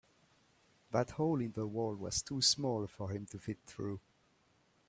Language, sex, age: English, male, 19-29